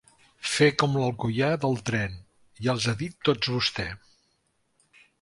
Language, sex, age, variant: Catalan, male, 50-59, Central